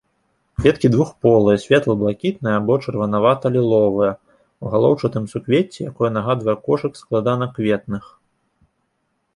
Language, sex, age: Belarusian, male, 19-29